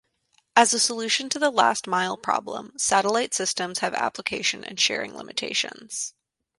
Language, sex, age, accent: English, female, 19-29, United States English